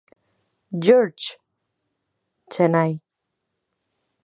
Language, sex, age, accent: Spanish, female, 30-39, España: Norte peninsular (Asturias, Castilla y León, Cantabria, País Vasco, Navarra, Aragón, La Rioja, Guadalajara, Cuenca)